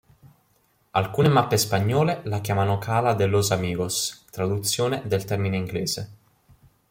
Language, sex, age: Italian, male, 19-29